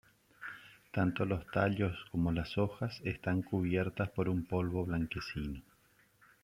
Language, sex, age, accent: Spanish, male, 40-49, Rioplatense: Argentina, Uruguay, este de Bolivia, Paraguay